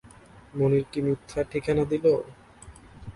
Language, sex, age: Bengali, male, 19-29